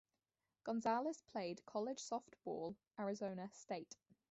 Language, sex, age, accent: English, female, 19-29, England English; New Zealand English